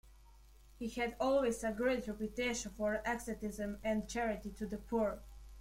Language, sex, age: English, female, under 19